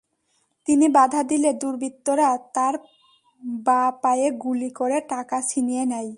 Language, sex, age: Bengali, female, 19-29